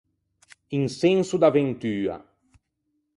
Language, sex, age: Ligurian, male, 30-39